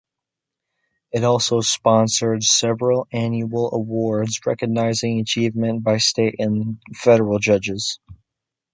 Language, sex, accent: English, male, United States English